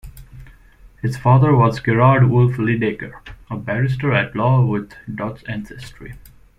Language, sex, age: English, male, 19-29